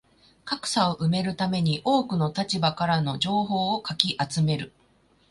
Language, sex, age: Japanese, female, 40-49